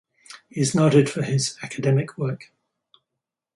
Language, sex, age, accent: English, male, 60-69, Australian English